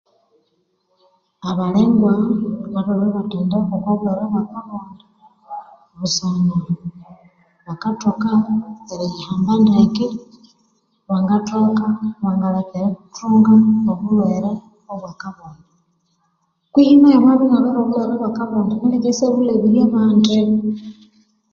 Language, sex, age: Konzo, female, 30-39